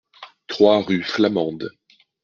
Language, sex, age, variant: French, male, 19-29, Français de métropole